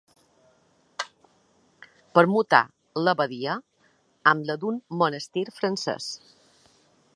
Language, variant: Catalan, Balear